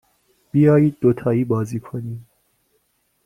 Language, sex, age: Persian, male, 19-29